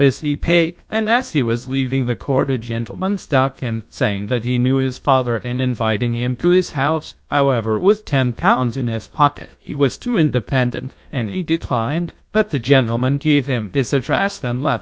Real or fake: fake